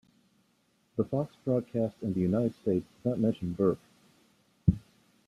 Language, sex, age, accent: English, male, 40-49, United States English